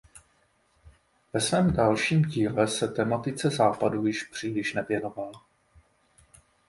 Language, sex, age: Czech, male, 30-39